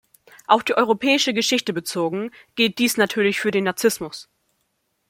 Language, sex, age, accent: German, female, under 19, Deutschland Deutsch